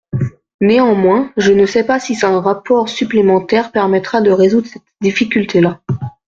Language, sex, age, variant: French, female, 19-29, Français de métropole